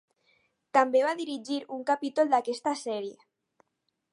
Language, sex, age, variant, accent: Catalan, female, under 19, Alacantí, valencià